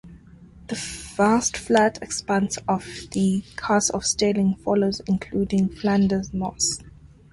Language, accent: English, Southern African (South Africa, Zimbabwe, Namibia)